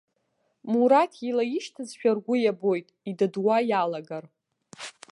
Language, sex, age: Abkhazian, female, 19-29